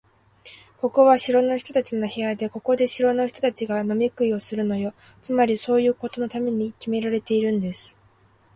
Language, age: Japanese, 19-29